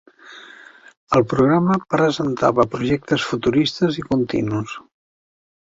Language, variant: Catalan, Central